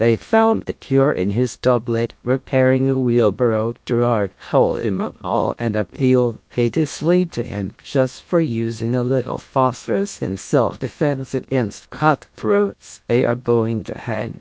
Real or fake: fake